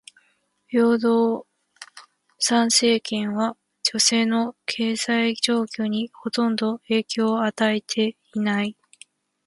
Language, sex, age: Japanese, female, 19-29